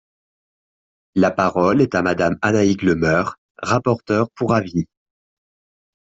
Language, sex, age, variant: French, male, 19-29, Français de métropole